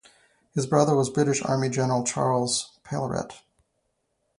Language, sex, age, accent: English, male, 30-39, United States English